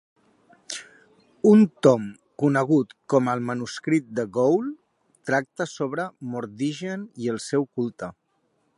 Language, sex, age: Catalan, male, 40-49